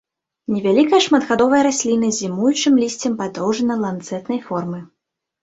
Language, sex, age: Belarusian, female, 19-29